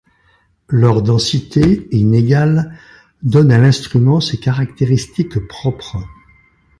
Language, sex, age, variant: French, male, 70-79, Français de métropole